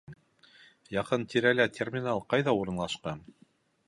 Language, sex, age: Bashkir, male, 40-49